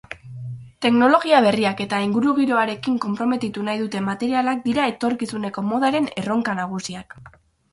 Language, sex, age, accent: Basque, female, under 19, Mendebalekoa (Araba, Bizkaia, Gipuzkoako mendebaleko herri batzuk)